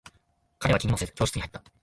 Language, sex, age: Japanese, male, 19-29